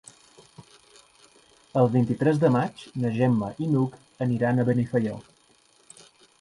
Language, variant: Catalan, Balear